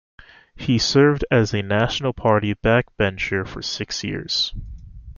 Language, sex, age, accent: English, male, 19-29, United States English